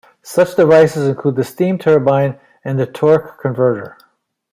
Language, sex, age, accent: English, male, 70-79, United States English